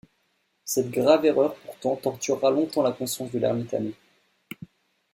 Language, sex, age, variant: French, male, 19-29, Français de métropole